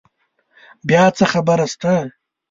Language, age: Pashto, 30-39